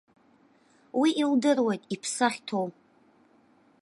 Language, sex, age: Abkhazian, female, under 19